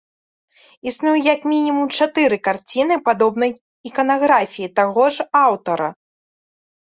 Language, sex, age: Belarusian, female, 19-29